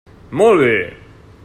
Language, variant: Catalan, Central